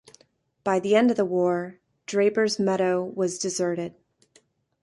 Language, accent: English, United States English